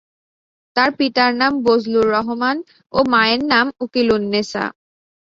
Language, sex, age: Bengali, female, 19-29